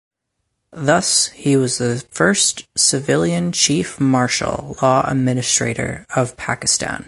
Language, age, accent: English, 19-29, Canadian English